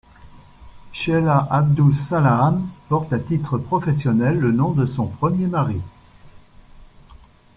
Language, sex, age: French, male, 60-69